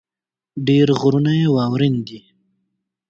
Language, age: Pashto, 19-29